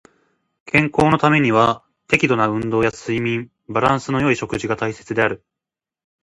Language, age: Japanese, 19-29